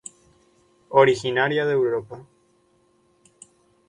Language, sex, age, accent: Spanish, male, 19-29, España: Islas Canarias